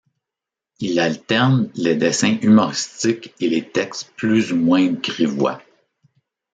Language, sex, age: French, male, 50-59